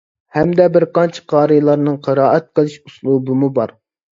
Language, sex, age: Uyghur, male, 19-29